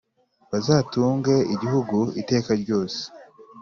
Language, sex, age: Kinyarwanda, male, 19-29